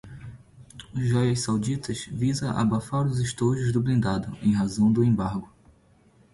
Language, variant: Portuguese, Portuguese (Brasil)